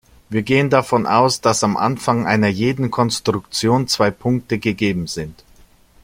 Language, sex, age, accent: German, male, 40-49, Deutschland Deutsch